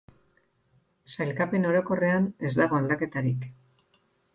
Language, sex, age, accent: Basque, female, 60-69, Erdialdekoa edo Nafarra (Gipuzkoa, Nafarroa)